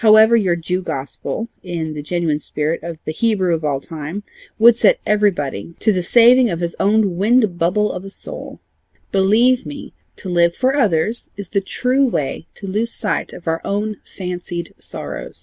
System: none